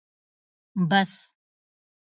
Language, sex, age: Pashto, female, 30-39